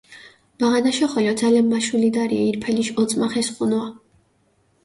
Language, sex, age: Mingrelian, female, 19-29